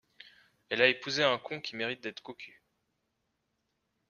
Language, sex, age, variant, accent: French, male, 19-29, Français d'Europe, Français de Suisse